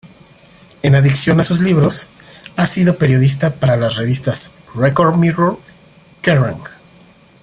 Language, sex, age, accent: Spanish, male, 30-39, México